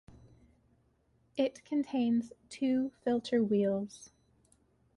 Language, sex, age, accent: English, female, 19-29, Canadian English